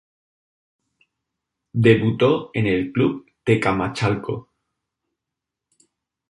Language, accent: Spanish, España: Sur peninsular (Andalucia, Extremadura, Murcia)